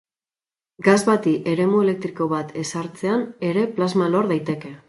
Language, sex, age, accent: Basque, female, 19-29, Mendebalekoa (Araba, Bizkaia, Gipuzkoako mendebaleko herri batzuk)